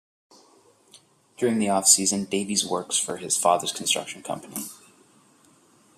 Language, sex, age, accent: English, male, 30-39, Canadian English